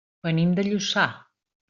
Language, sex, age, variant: Catalan, female, 40-49, Central